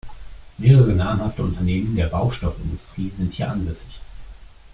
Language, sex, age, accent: German, male, 30-39, Deutschland Deutsch